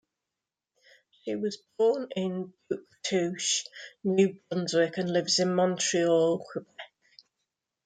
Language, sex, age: English, female, 50-59